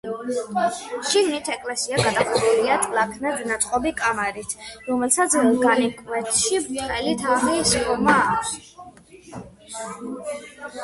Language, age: Georgian, 30-39